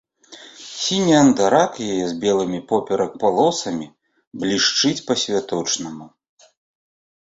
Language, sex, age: Belarusian, male, 40-49